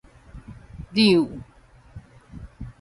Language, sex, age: Min Nan Chinese, female, 40-49